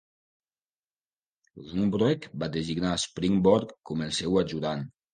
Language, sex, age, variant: Catalan, male, 19-29, Septentrional